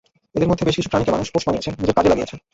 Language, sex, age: Bengali, male, 19-29